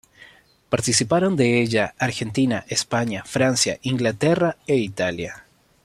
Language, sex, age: Spanish, male, 19-29